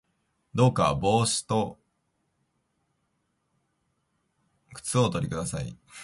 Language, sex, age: Japanese, male, 19-29